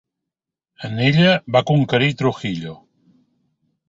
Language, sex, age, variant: Catalan, male, 50-59, Balear